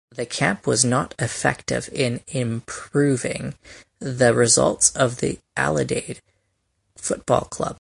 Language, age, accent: English, 19-29, Canadian English